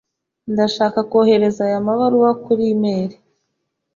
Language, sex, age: Kinyarwanda, female, 40-49